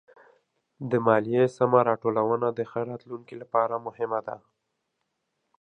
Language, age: Pashto, 19-29